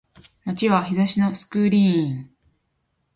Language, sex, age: Japanese, female, 19-29